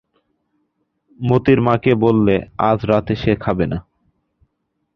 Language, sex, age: Bengali, male, 19-29